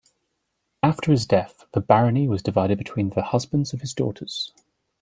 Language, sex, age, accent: English, male, 19-29, England English